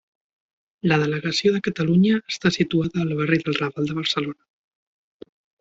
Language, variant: Catalan, Central